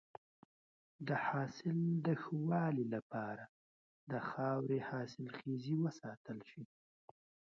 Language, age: Pashto, 19-29